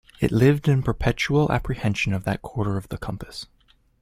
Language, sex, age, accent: English, male, 19-29, Canadian English